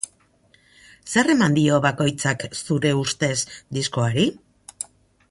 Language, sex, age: Basque, female, 50-59